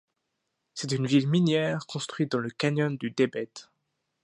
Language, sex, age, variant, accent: French, male, under 19, Français d'Europe, Français de Suisse